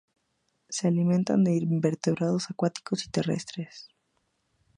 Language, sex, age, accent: Spanish, female, 19-29, México